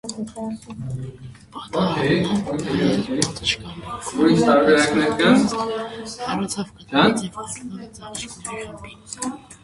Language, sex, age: Armenian, male, under 19